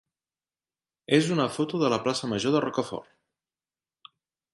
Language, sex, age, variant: Catalan, male, 30-39, Central